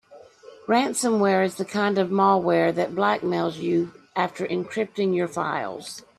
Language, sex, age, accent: English, female, 50-59, United States English